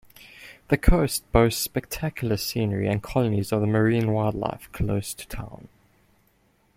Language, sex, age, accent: English, male, 19-29, Southern African (South Africa, Zimbabwe, Namibia)